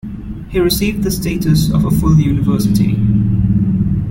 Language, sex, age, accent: English, male, 19-29, India and South Asia (India, Pakistan, Sri Lanka)